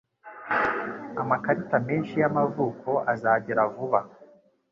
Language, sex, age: Kinyarwanda, male, 19-29